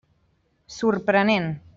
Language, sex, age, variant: Catalan, female, 19-29, Central